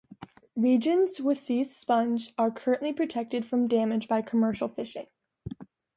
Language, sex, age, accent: English, female, 19-29, United States English